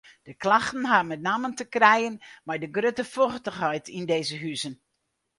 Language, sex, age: Western Frisian, female, 60-69